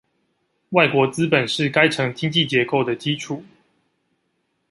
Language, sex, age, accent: Chinese, male, 19-29, 出生地：臺北市